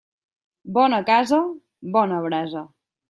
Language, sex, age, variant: Catalan, female, under 19, Central